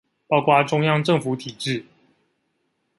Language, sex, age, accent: Chinese, male, 19-29, 出生地：臺北市